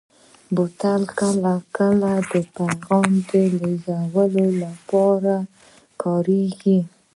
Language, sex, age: Pashto, female, 19-29